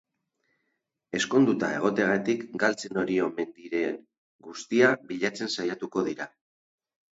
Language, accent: Basque, Mendebalekoa (Araba, Bizkaia, Gipuzkoako mendebaleko herri batzuk)